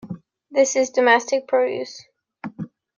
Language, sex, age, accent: English, female, 19-29, United States English